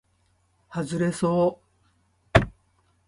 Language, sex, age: Japanese, female, 60-69